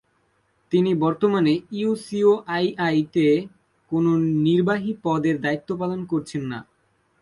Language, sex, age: Bengali, male, under 19